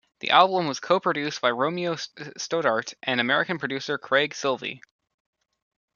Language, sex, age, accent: English, male, under 19, United States English